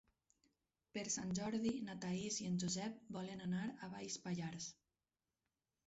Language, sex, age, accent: Catalan, female, 30-39, valencià